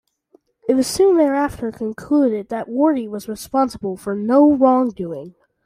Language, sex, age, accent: English, male, under 19, United States English